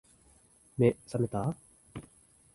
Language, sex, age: Japanese, male, 19-29